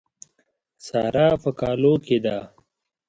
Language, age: Pashto, 19-29